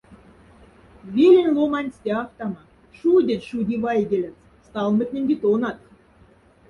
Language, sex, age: Moksha, female, 40-49